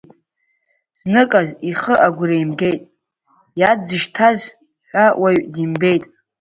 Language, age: Abkhazian, under 19